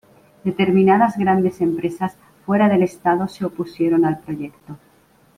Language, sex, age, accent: Spanish, female, 50-59, España: Centro-Sur peninsular (Madrid, Toledo, Castilla-La Mancha)